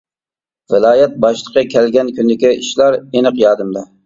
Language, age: Uyghur, 30-39